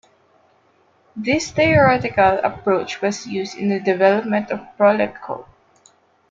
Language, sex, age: English, female, under 19